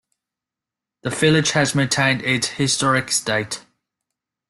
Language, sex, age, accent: English, male, 19-29, Australian English